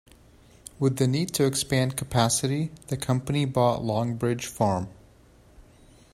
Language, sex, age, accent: English, male, 19-29, United States English